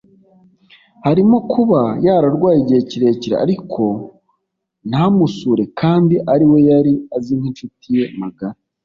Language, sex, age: Kinyarwanda, male, 40-49